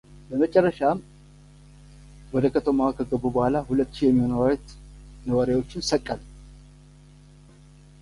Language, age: Amharic, 40-49